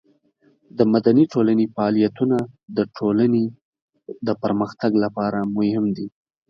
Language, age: Pashto, 19-29